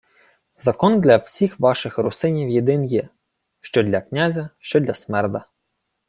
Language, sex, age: Ukrainian, male, 19-29